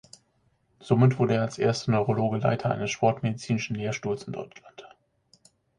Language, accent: German, Deutschland Deutsch